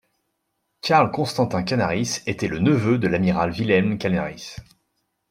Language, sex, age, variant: French, male, 19-29, Français de métropole